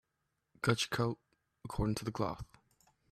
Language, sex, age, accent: English, male, under 19, United States English